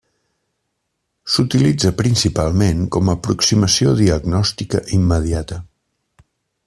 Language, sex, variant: Catalan, male, Central